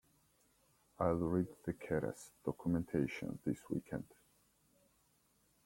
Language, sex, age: English, male, 30-39